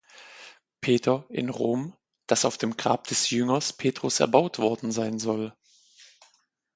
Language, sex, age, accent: German, male, 40-49, Deutschland Deutsch